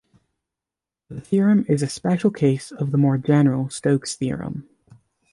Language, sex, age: English, male, under 19